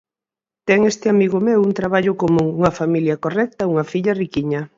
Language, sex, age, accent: Galician, female, 40-49, Central (gheada)